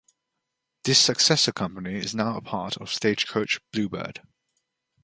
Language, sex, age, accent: English, male, 19-29, England English